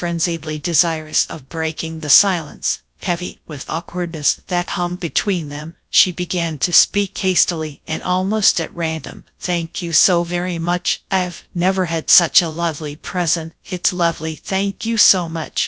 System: TTS, GradTTS